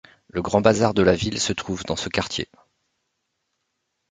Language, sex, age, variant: French, male, 40-49, Français de métropole